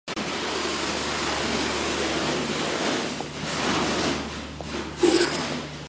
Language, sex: Japanese, female